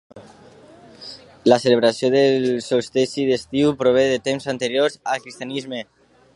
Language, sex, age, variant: Catalan, male, under 19, Alacantí